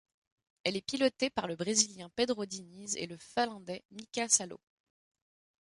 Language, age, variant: French, 19-29, Français de métropole